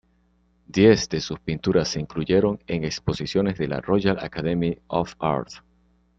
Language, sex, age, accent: Spanish, male, 19-29, Caribe: Cuba, Venezuela, Puerto Rico, República Dominicana, Panamá, Colombia caribeña, México caribeño, Costa del golfo de México